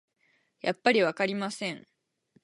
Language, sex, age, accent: Japanese, female, 19-29, 標準語